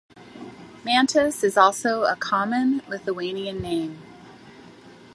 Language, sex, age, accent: English, female, 60-69, United States English